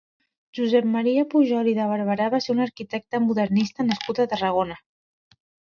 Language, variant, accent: Catalan, Central, central